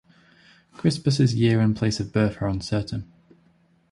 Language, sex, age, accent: English, male, 19-29, England English